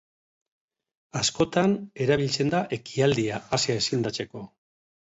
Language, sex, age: Basque, male, 60-69